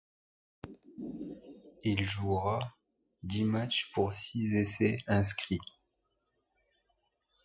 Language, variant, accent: French, Français du nord de l'Afrique, Français du Maroc